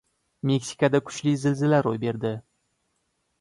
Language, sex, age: Uzbek, male, 19-29